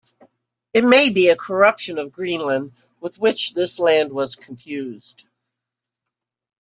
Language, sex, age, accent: English, female, 60-69, United States English